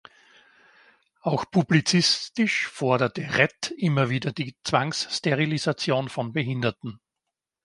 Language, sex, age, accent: German, male, 50-59, Österreichisches Deutsch